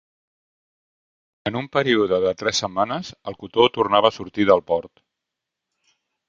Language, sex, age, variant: Catalan, male, 60-69, Central